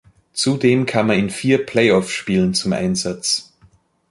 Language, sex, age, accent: German, male, 30-39, Österreichisches Deutsch